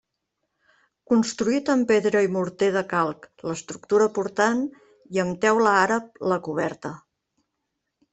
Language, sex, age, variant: Catalan, female, 40-49, Central